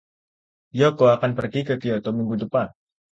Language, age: Indonesian, 19-29